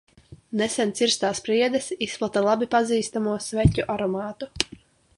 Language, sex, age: Latvian, female, 19-29